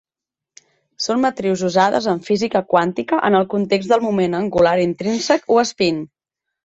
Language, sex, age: Catalan, female, 30-39